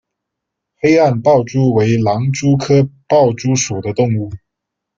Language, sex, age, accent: Chinese, male, 19-29, 出生地：四川省